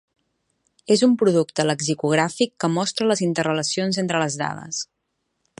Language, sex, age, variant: Catalan, female, 19-29, Central